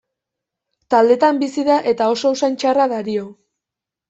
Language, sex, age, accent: Basque, female, under 19, Erdialdekoa edo Nafarra (Gipuzkoa, Nafarroa)